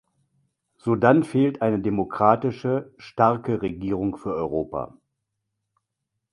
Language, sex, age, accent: German, male, 60-69, Deutschland Deutsch